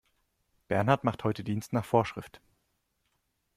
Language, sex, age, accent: German, male, 19-29, Deutschland Deutsch